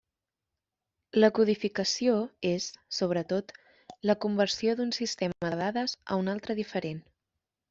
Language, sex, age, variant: Catalan, female, 19-29, Central